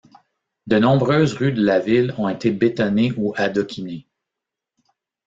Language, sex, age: French, male, 50-59